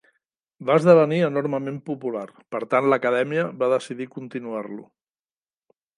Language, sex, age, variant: Catalan, male, 60-69, Central